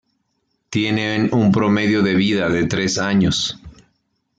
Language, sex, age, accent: Spanish, male, 30-39, México